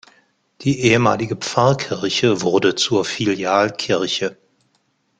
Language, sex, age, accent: German, male, 50-59, Deutschland Deutsch